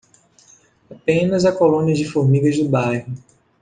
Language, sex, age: Portuguese, male, 30-39